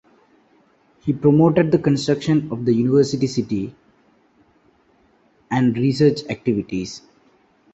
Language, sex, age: English, male, under 19